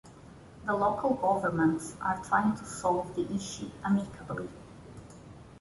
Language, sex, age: English, female, 30-39